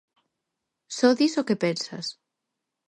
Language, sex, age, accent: Galician, female, 40-49, Normativo (estándar)